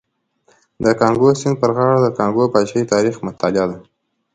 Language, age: Pashto, 19-29